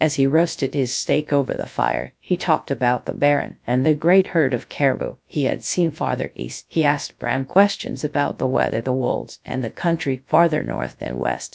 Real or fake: fake